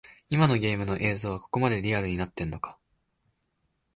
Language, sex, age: Japanese, male, 19-29